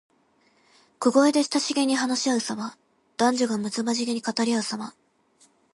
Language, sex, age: Japanese, female, 19-29